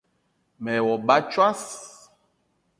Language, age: Eton (Cameroon), 30-39